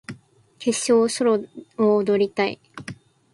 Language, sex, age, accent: Japanese, female, 19-29, 標準語